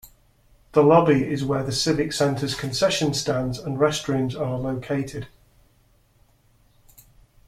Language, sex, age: English, male, 40-49